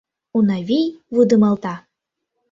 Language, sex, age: Mari, female, under 19